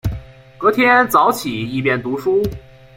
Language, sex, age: Chinese, male, under 19